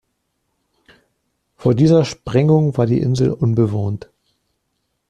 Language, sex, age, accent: German, male, 50-59, Deutschland Deutsch